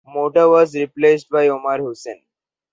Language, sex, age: English, male, 19-29